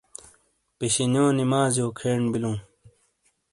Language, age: Shina, 30-39